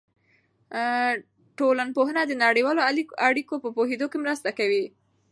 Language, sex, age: Pashto, female, under 19